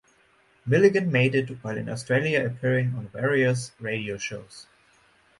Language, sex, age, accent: English, male, 19-29, German Accent